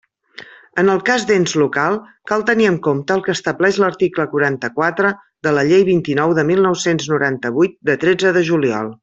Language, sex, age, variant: Catalan, female, 50-59, Central